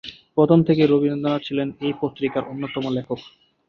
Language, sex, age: Bengali, male, 19-29